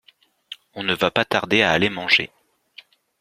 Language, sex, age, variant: French, male, 40-49, Français de métropole